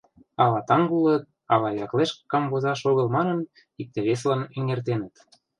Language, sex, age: Mari, male, 19-29